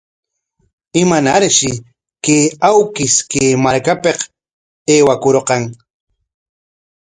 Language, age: Corongo Ancash Quechua, 40-49